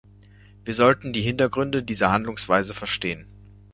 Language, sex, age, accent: German, male, 19-29, Deutschland Deutsch